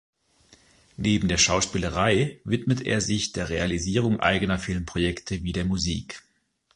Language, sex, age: German, male, 40-49